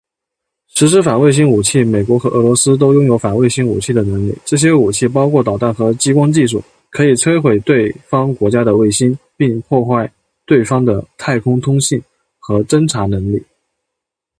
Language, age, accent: Chinese, 19-29, 出生地：江西省